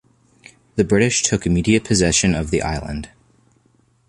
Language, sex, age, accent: English, male, 19-29, Canadian English